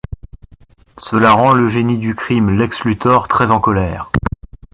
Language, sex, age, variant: French, male, 30-39, Français de métropole